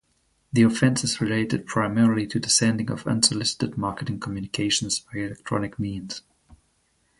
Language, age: English, 19-29